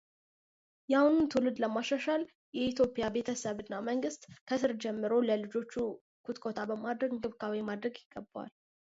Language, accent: English, United States English